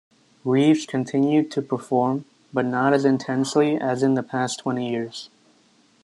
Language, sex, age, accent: English, male, under 19, United States English